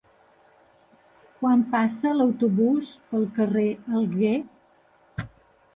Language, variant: Catalan, Balear